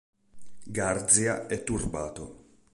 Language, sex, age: Italian, male, 30-39